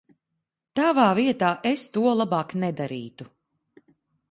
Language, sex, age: Latvian, female, 19-29